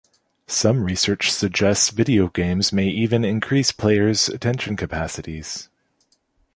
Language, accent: English, United States English